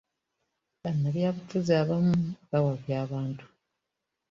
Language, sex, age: Ganda, female, 19-29